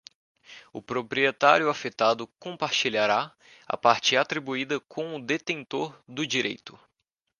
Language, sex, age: Portuguese, male, under 19